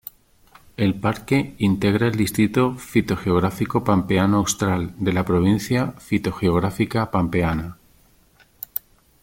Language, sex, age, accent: Spanish, male, 60-69, España: Centro-Sur peninsular (Madrid, Toledo, Castilla-La Mancha)